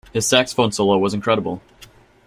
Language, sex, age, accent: English, male, 19-29, United States English